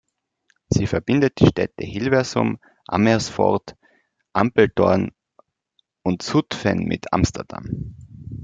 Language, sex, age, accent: German, male, 19-29, Österreichisches Deutsch